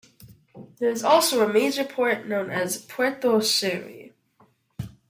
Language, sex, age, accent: English, male, under 19, United States English